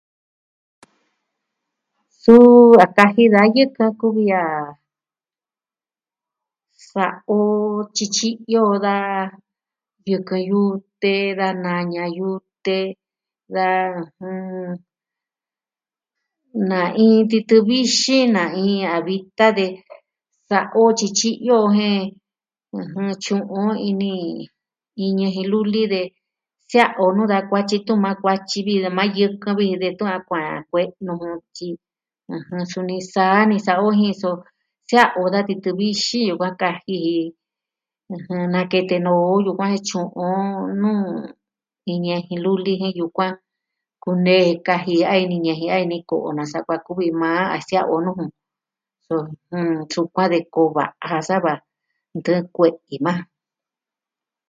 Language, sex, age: Southwestern Tlaxiaco Mixtec, female, 60-69